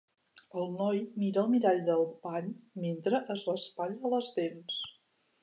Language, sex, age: Catalan, female, 40-49